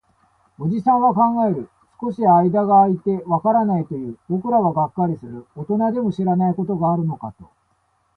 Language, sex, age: Japanese, male, 40-49